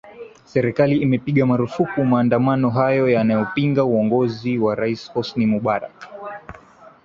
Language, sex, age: Swahili, male, 19-29